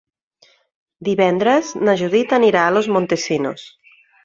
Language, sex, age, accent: Catalan, female, 40-49, Oriental